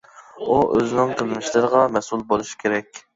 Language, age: Uyghur, 19-29